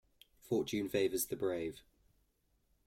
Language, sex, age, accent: English, male, 19-29, England English